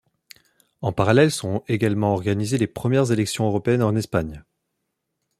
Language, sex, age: French, male, 19-29